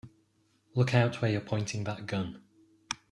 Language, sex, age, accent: English, male, 30-39, England English